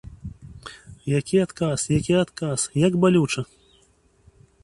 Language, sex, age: Belarusian, male, 40-49